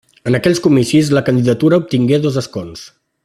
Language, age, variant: Catalan, 40-49, Central